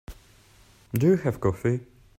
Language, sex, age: English, male, under 19